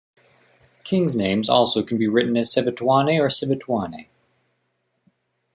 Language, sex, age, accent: English, male, 19-29, United States English